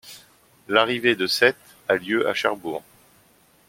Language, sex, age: French, male, 30-39